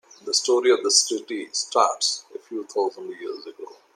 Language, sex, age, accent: English, male, 60-69, India and South Asia (India, Pakistan, Sri Lanka)